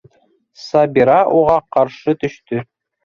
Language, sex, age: Bashkir, male, 30-39